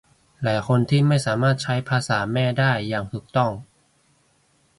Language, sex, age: Thai, male, 19-29